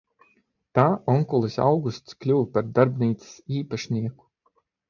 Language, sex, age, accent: Latvian, male, 30-39, Dzimtā valoda